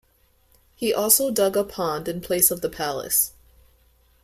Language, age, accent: English, under 19, United States English